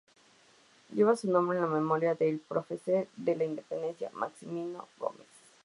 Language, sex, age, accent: Spanish, female, under 19, México